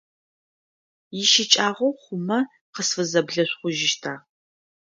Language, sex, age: Adyghe, female, 30-39